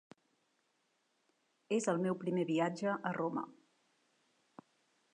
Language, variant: Catalan, Central